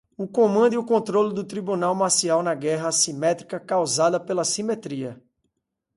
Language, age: Portuguese, 40-49